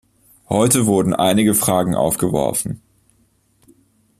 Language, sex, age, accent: German, male, 19-29, Deutschland Deutsch